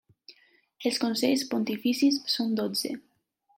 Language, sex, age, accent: Catalan, female, 19-29, valencià